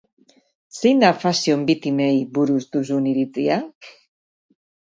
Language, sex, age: Basque, female, 40-49